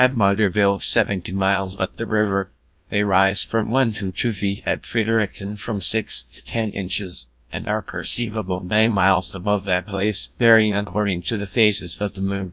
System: TTS, GlowTTS